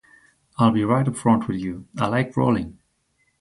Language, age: English, 19-29